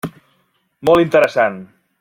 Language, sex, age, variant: Catalan, male, 30-39, Central